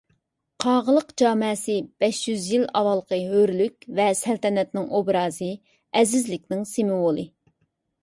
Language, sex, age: Uyghur, female, 30-39